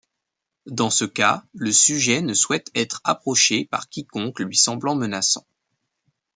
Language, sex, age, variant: French, male, 19-29, Français de métropole